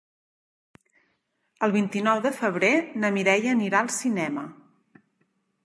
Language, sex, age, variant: Catalan, female, 40-49, Central